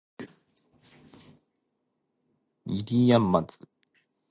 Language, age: Japanese, 30-39